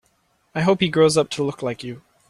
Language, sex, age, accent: English, male, 19-29, United States English